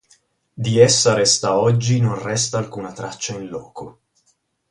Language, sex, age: Italian, male, 30-39